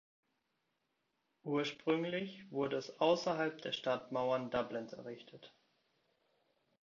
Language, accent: German, Deutschland Deutsch